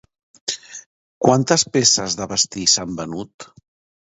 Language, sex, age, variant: Catalan, male, 40-49, Central